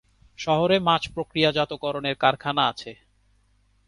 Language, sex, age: Bengali, male, 30-39